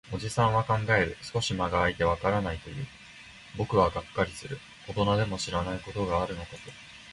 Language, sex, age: Japanese, male, 19-29